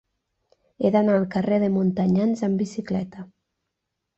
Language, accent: Catalan, central; nord-occidental